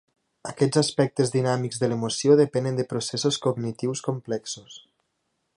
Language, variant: Catalan, Nord-Occidental